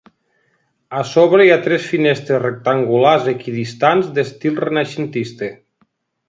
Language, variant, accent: Catalan, Nord-Occidental, nord-occidental